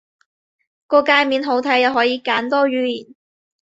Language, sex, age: Cantonese, female, 19-29